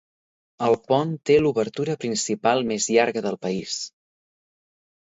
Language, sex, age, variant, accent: Catalan, male, 19-29, Central, central